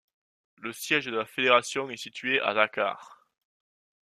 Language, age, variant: French, 19-29, Français de métropole